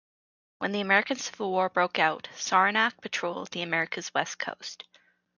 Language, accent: English, United States English; Canadian English